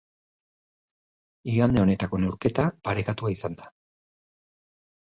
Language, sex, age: Basque, male, 40-49